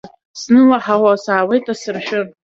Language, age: Abkhazian, under 19